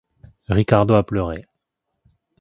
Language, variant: French, Français de métropole